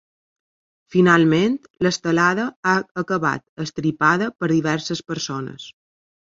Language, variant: Catalan, Balear